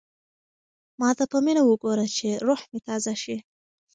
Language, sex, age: Pashto, female, 19-29